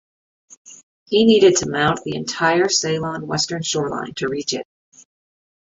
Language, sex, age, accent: English, female, 50-59, United States English